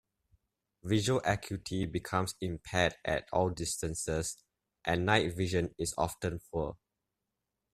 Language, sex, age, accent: English, male, under 19, Singaporean English